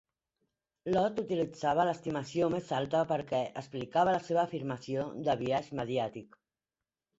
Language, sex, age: Catalan, female, 30-39